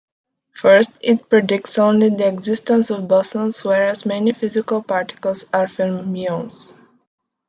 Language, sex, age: English, female, 19-29